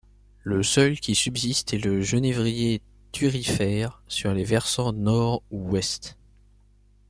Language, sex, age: French, male, under 19